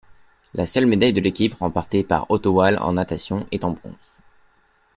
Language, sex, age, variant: French, male, 19-29, Français de métropole